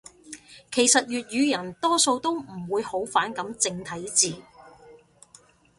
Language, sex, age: Cantonese, female, 50-59